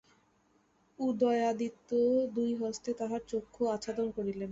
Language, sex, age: Bengali, female, 19-29